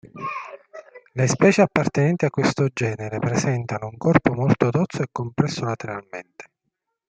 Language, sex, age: Italian, male, 40-49